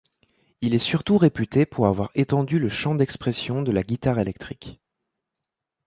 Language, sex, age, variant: French, male, 19-29, Français de métropole